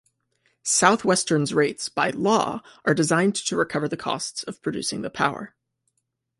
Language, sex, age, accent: English, male, 19-29, United States English